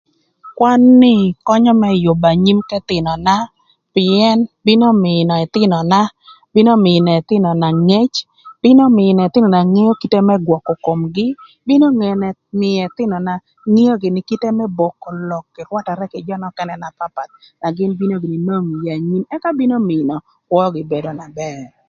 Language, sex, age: Thur, female, 50-59